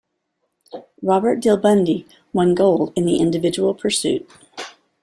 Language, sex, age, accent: English, female, 40-49, United States English